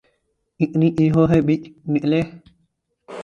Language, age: Urdu, 19-29